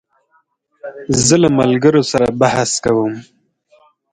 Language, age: Pashto, 19-29